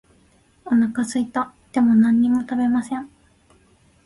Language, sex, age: Japanese, female, 19-29